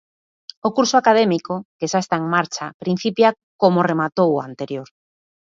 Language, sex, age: Galician, female, 40-49